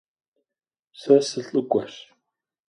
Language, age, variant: Kabardian, 50-59, Адыгэбзэ (Къэбэрдей, Кирил, псоми зэдай)